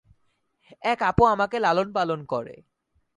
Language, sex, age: Bengali, male, 19-29